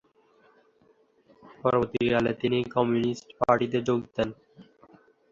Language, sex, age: Bengali, male, under 19